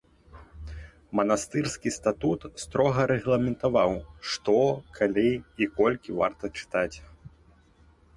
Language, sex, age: Belarusian, male, 19-29